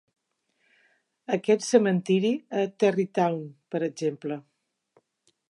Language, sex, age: Catalan, female, 50-59